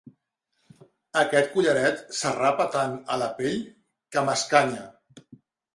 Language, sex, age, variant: Catalan, male, 50-59, Central